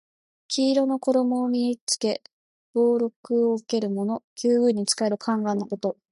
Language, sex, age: Japanese, female, 19-29